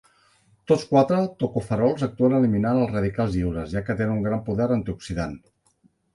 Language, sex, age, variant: Catalan, male, 50-59, Central